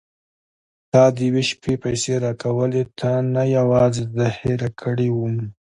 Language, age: Pashto, 30-39